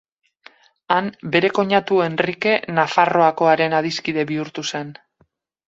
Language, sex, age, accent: Basque, female, 40-49, Mendebalekoa (Araba, Bizkaia, Gipuzkoako mendebaleko herri batzuk)